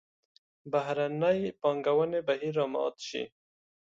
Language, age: Pashto, 30-39